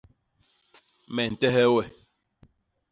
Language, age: Basaa, 40-49